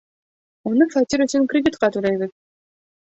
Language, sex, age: Bashkir, female, 19-29